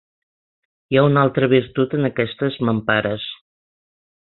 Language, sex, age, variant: Catalan, female, 60-69, Central